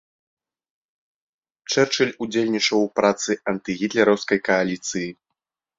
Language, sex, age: Belarusian, male, under 19